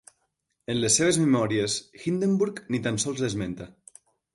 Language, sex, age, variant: Catalan, male, 30-39, Central